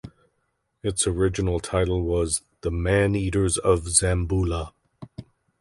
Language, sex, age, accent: English, male, 50-59, Canadian English